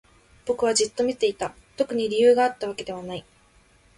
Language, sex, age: Japanese, female, 19-29